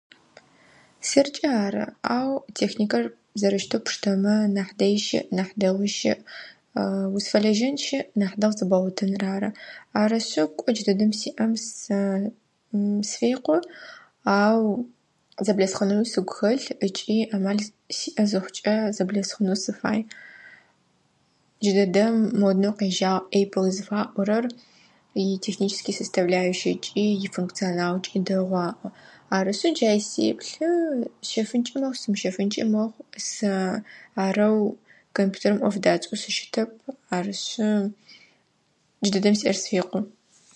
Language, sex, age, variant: Adyghe, female, 19-29, Адыгабзэ (Кирил, пстэумэ зэдыряе)